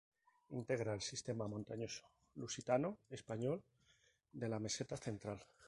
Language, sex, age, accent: Spanish, male, 40-49, España: Norte peninsular (Asturias, Castilla y León, Cantabria, País Vasco, Navarra, Aragón, La Rioja, Guadalajara, Cuenca)